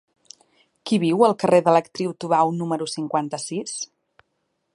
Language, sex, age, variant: Catalan, female, 30-39, Central